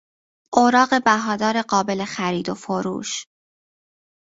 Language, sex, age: Persian, female, 19-29